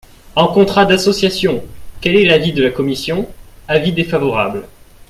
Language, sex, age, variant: French, male, 19-29, Français de métropole